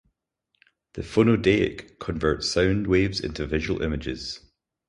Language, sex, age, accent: English, male, 30-39, Scottish English